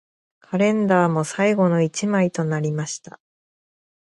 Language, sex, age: Japanese, female, 30-39